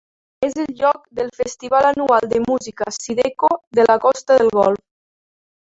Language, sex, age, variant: Catalan, female, under 19, Nord-Occidental